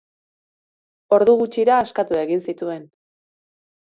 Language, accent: Basque, Erdialdekoa edo Nafarra (Gipuzkoa, Nafarroa)